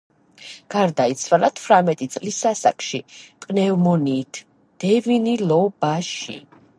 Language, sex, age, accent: Georgian, female, 19-29, ჩვეულებრივი